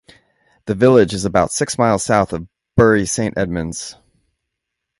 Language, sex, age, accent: English, male, 40-49, United States English